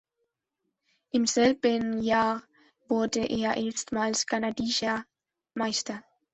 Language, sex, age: German, female, 19-29